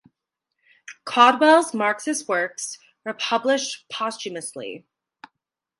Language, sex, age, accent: English, female, 19-29, United States English